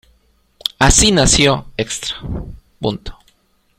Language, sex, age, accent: Spanish, male, 40-49, Andino-Pacífico: Colombia, Perú, Ecuador, oeste de Bolivia y Venezuela andina